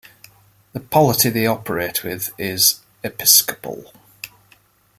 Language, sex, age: English, male, 40-49